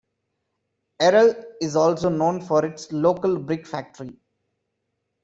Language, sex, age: English, male, 19-29